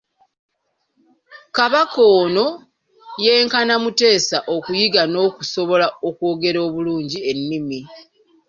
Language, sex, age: Ganda, female, 30-39